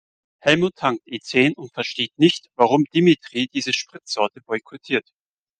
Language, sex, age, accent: German, male, 30-39, Deutschland Deutsch